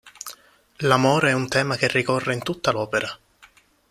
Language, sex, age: Italian, male, under 19